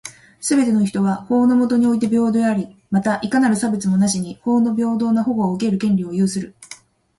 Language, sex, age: Japanese, female, 50-59